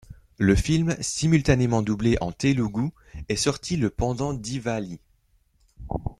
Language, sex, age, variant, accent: French, male, 19-29, Français d'Europe, Français de Belgique